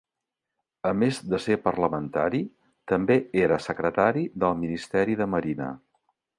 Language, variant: Catalan, Central